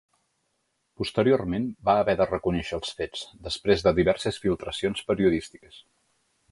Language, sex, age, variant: Catalan, male, 30-39, Nord-Occidental